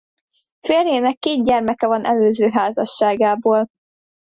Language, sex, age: Hungarian, female, under 19